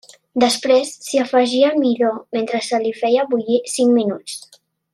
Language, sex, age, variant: Catalan, female, under 19, Central